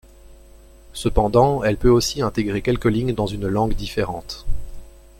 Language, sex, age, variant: French, male, 19-29, Français de métropole